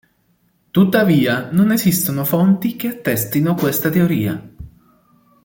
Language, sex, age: Italian, male, 19-29